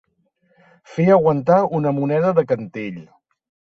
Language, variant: Catalan, Central